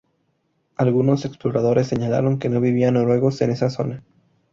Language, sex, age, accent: Spanish, male, 19-29, México